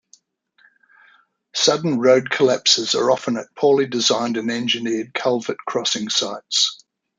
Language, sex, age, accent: English, male, 60-69, Australian English